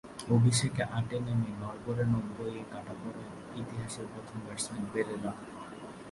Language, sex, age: Bengali, male, 19-29